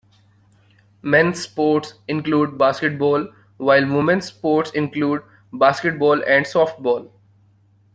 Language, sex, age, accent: English, male, 19-29, India and South Asia (India, Pakistan, Sri Lanka)